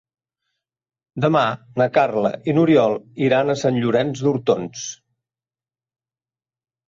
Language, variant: Catalan, Central